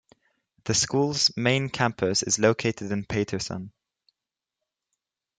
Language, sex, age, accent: English, male, under 19, England English